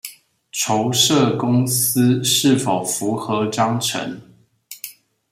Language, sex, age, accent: Chinese, male, 30-39, 出生地：彰化縣